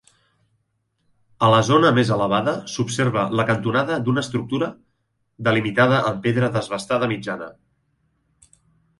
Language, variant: Catalan, Central